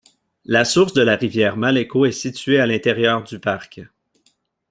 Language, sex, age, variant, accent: French, male, 30-39, Français d'Amérique du Nord, Français du Canada